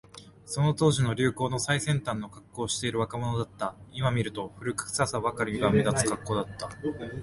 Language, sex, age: Japanese, male, 19-29